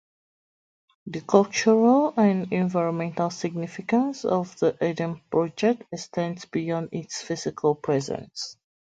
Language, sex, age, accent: English, female, 30-39, England English